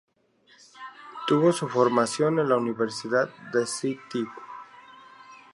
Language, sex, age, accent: Spanish, male, 30-39, México